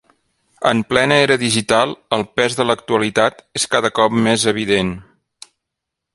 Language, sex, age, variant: Catalan, male, 40-49, Central